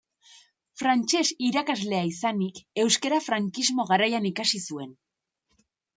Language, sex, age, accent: Basque, female, 19-29, Erdialdekoa edo Nafarra (Gipuzkoa, Nafarroa)